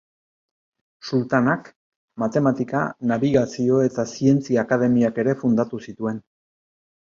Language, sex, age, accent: Basque, male, 60-69, Erdialdekoa edo Nafarra (Gipuzkoa, Nafarroa)